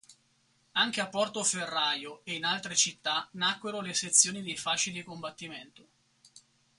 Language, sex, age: Italian, male, 40-49